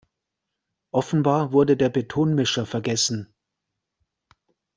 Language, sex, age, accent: German, male, 40-49, Deutschland Deutsch